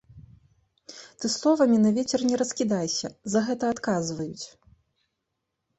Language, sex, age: Belarusian, female, 19-29